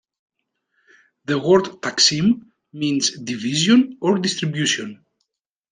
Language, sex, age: English, male, 40-49